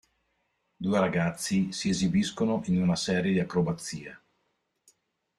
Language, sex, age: Italian, male, 40-49